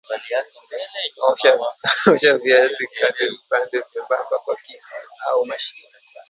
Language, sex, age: Swahili, male, 19-29